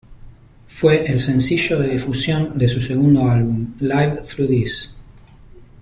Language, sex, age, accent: Spanish, male, 40-49, Rioplatense: Argentina, Uruguay, este de Bolivia, Paraguay